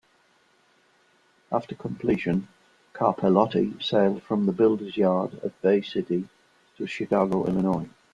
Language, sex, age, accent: English, male, 60-69, England English